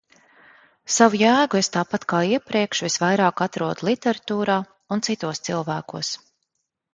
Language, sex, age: Latvian, female, 40-49